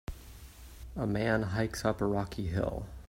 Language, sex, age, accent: English, male, 19-29, United States English